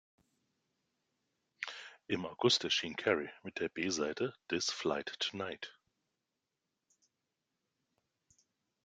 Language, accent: German, Deutschland Deutsch